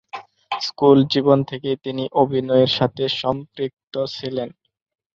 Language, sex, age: Bengali, male, 19-29